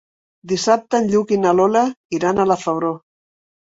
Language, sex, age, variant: Catalan, female, 50-59, Central